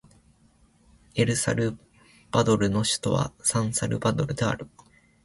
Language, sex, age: Japanese, male, under 19